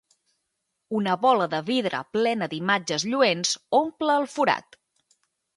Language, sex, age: Catalan, female, 30-39